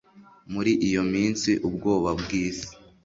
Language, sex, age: Kinyarwanda, male, under 19